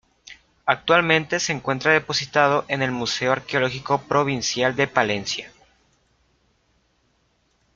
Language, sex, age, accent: Spanish, male, 30-39, México